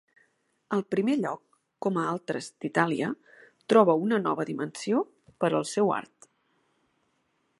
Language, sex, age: Catalan, female, 40-49